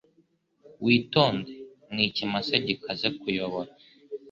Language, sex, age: Kinyarwanda, male, 19-29